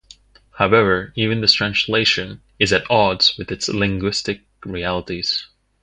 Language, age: English, 19-29